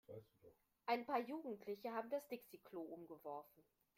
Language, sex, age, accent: German, female, 50-59, Deutschland Deutsch